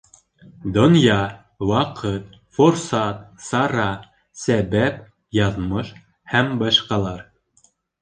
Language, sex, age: Bashkir, male, 19-29